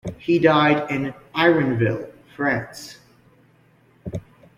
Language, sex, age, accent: English, male, under 19, United States English